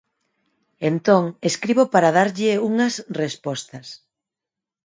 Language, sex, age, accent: Galician, female, 40-49, Neofalante